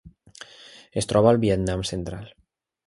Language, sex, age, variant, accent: Catalan, male, 19-29, Valencià meridional, valencià